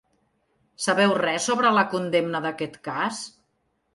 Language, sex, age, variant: Catalan, female, 50-59, Central